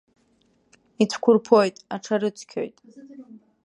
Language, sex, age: Abkhazian, female, under 19